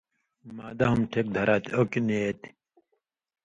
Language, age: Indus Kohistani, 30-39